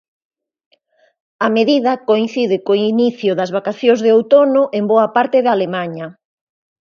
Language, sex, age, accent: Galician, female, 40-49, Normativo (estándar)